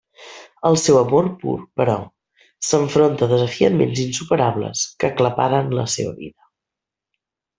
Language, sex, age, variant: Catalan, female, 40-49, Central